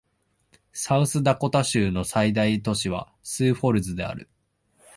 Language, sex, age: Japanese, male, 19-29